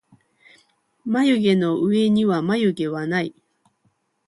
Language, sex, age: Japanese, female, 40-49